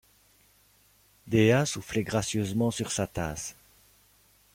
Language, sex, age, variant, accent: French, male, 50-59, Français d'Europe, Français de Belgique